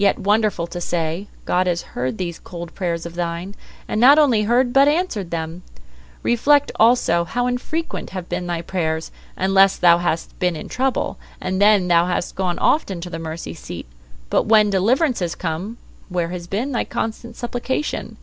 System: none